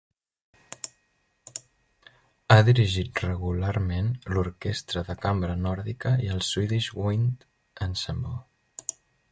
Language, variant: Catalan, Central